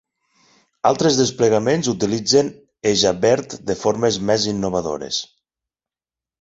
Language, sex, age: Catalan, male, 40-49